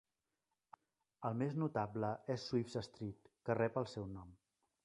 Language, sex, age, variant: Catalan, male, 40-49, Central